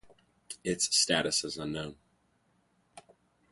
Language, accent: English, United States English